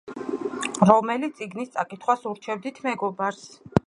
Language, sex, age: Georgian, female, 40-49